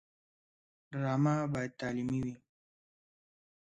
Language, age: Pashto, under 19